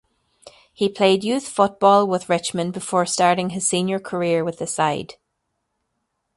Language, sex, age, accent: English, female, 30-39, Irish English